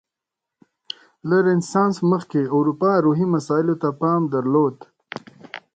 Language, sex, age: Pashto, male, 30-39